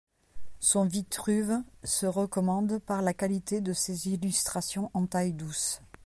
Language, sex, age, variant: French, female, 50-59, Français de métropole